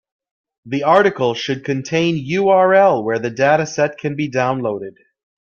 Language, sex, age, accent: English, male, 40-49, Canadian English